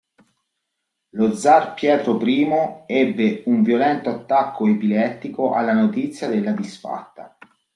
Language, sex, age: Italian, male, 40-49